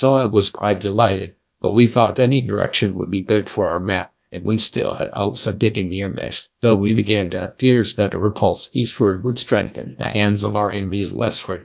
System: TTS, GlowTTS